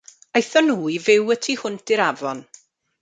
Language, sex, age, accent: Welsh, female, 40-49, Y Deyrnas Unedig Cymraeg